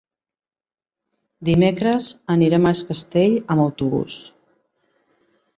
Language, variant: Catalan, Central